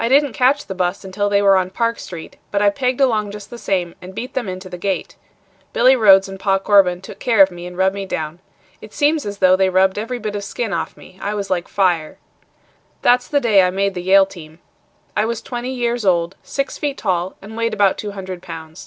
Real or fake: real